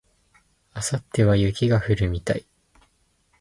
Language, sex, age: Japanese, male, 19-29